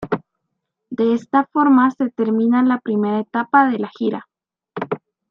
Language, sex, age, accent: Spanish, female, 19-29, América central